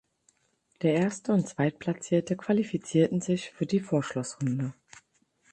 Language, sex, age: German, female, 40-49